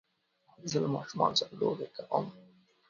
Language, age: Pashto, 19-29